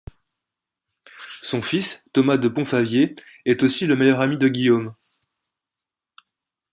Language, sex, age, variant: French, male, 19-29, Français de métropole